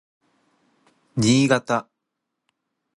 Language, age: Japanese, under 19